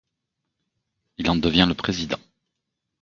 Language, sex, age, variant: French, male, 30-39, Français de métropole